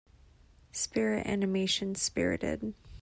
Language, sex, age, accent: English, female, 19-29, United States English